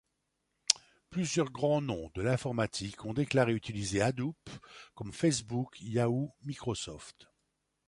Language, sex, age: French, male, 60-69